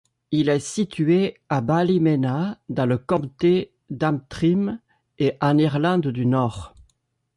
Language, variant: French, Français de métropole